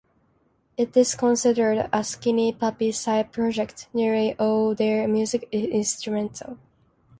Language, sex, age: English, female, 19-29